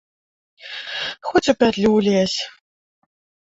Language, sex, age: Belarusian, female, 30-39